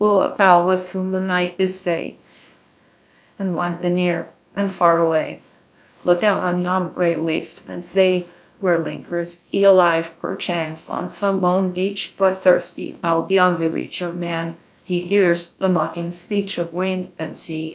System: TTS, GlowTTS